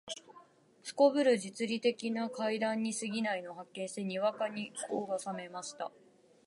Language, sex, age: Japanese, female, 19-29